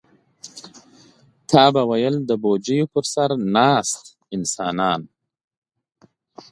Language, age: Pashto, 30-39